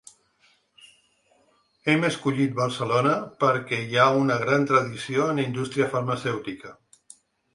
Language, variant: Catalan, Central